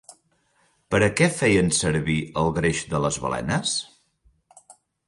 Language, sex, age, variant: Catalan, male, 40-49, Septentrional